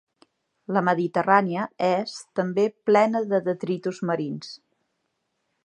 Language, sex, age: Catalan, female, 40-49